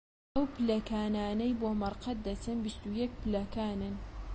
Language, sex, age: Central Kurdish, female, 19-29